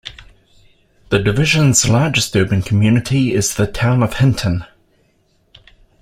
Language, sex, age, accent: English, male, 50-59, New Zealand English